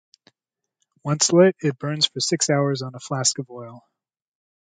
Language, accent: English, United States English